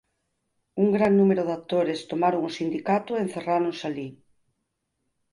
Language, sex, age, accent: Galician, female, 50-59, Central (sen gheada)